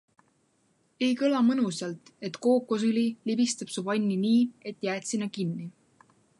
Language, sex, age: Estonian, female, 19-29